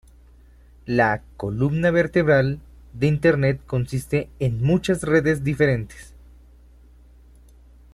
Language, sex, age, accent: Spanish, male, 30-39, Andino-Pacífico: Colombia, Perú, Ecuador, oeste de Bolivia y Venezuela andina